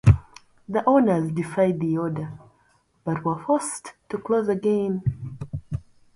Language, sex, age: English, female, 19-29